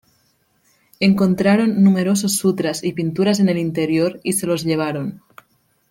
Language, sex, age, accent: Spanish, female, 19-29, España: Norte peninsular (Asturias, Castilla y León, Cantabria, País Vasco, Navarra, Aragón, La Rioja, Guadalajara, Cuenca)